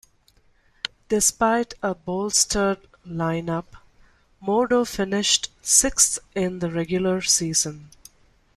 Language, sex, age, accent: English, female, 19-29, India and South Asia (India, Pakistan, Sri Lanka)